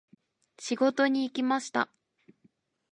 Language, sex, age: Japanese, female, 19-29